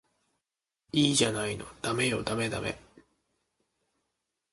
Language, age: Japanese, 19-29